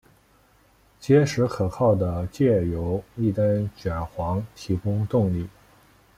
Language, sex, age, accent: Chinese, male, 19-29, 出生地：河南省